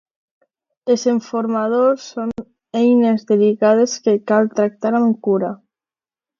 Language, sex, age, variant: Catalan, female, under 19, Alacantí